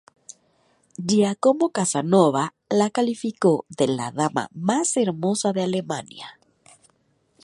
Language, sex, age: Spanish, female, 30-39